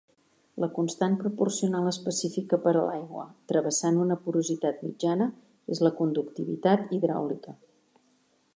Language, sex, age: Catalan, female, 50-59